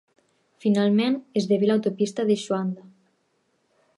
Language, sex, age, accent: Catalan, female, 19-29, Tortosí